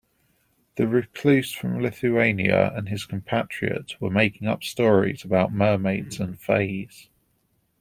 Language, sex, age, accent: English, male, 30-39, England English